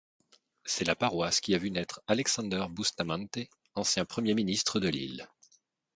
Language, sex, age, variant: French, male, 40-49, Français de métropole